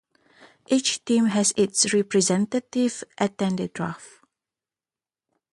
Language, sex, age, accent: English, female, 30-39, Malaysian English